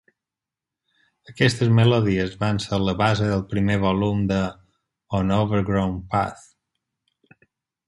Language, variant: Catalan, Balear